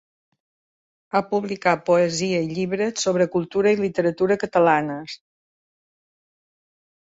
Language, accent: Catalan, mallorquí